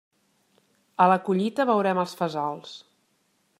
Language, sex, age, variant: Catalan, female, 40-49, Central